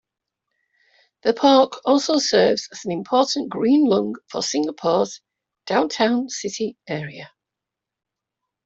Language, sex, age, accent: English, female, 60-69, England English